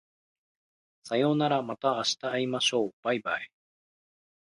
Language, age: Japanese, 30-39